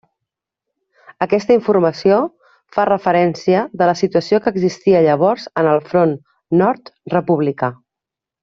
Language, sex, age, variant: Catalan, female, 30-39, Central